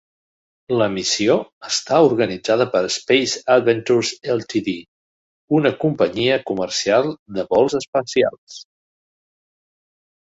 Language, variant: Catalan, Central